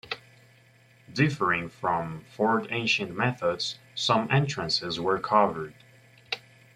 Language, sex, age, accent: English, male, 19-29, United States English